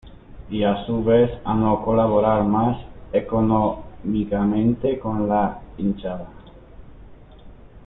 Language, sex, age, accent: Spanish, male, 30-39, España: Norte peninsular (Asturias, Castilla y León, Cantabria, País Vasco, Navarra, Aragón, La Rioja, Guadalajara, Cuenca)